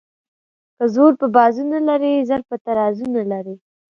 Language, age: Pashto, 30-39